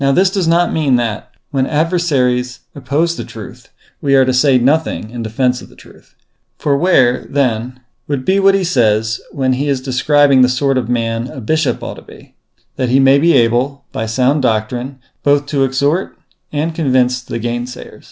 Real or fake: real